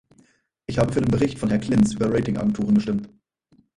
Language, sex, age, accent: German, male, 19-29, Deutschland Deutsch